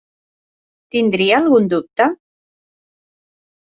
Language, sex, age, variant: Catalan, female, 40-49, Central